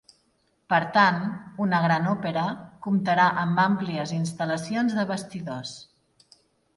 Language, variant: Catalan, Central